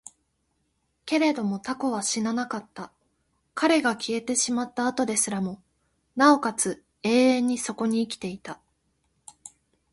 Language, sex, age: Japanese, female, 19-29